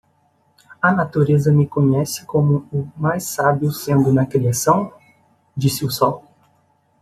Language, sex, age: Portuguese, male, 30-39